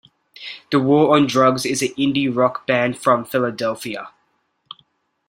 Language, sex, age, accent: English, male, 19-29, Australian English